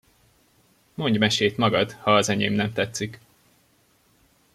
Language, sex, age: Hungarian, male, 19-29